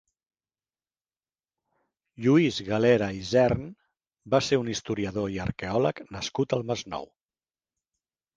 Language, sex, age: Catalan, male, 50-59